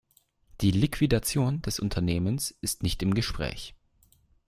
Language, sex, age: German, male, under 19